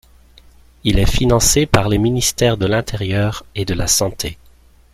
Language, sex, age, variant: French, male, 40-49, Français de métropole